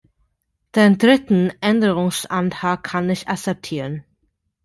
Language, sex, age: German, female, 19-29